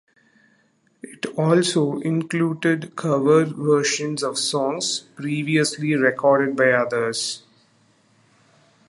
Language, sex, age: English, male, 30-39